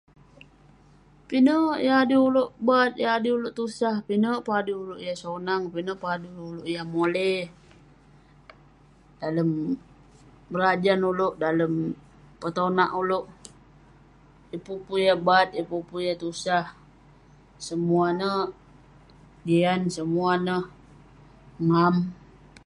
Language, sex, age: Western Penan, female, 19-29